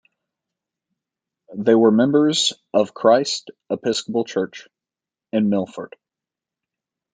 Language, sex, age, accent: English, male, 30-39, United States English